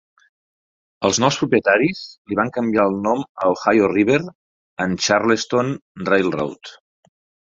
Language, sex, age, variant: Catalan, male, 40-49, Central